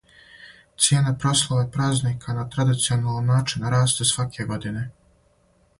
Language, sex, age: Serbian, male, 19-29